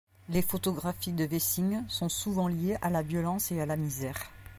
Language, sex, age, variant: French, female, 50-59, Français de métropole